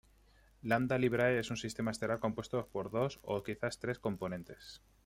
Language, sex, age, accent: Spanish, male, 30-39, España: Centro-Sur peninsular (Madrid, Toledo, Castilla-La Mancha)